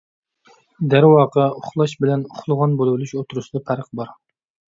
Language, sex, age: Uyghur, male, 30-39